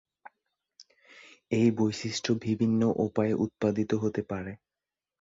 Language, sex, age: Bengali, male, 19-29